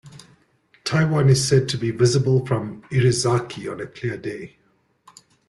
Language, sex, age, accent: English, male, 40-49, Southern African (South Africa, Zimbabwe, Namibia)